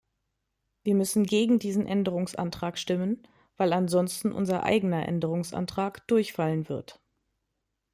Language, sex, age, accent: German, female, 30-39, Deutschland Deutsch